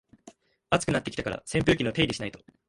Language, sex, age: Japanese, male, 19-29